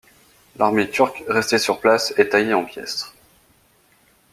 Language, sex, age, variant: French, male, 19-29, Français de métropole